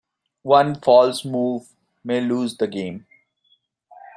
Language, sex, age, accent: English, male, 19-29, India and South Asia (India, Pakistan, Sri Lanka)